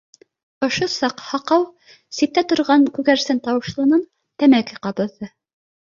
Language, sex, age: Bashkir, female, 50-59